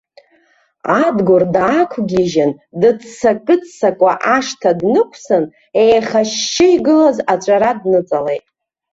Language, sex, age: Abkhazian, female, 40-49